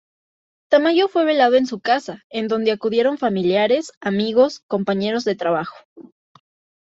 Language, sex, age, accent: Spanish, female, 19-29, México